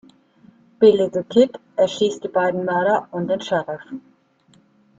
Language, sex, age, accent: German, female, 50-59, Deutschland Deutsch